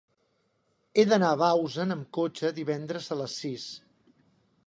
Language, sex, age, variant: Catalan, male, 50-59, Central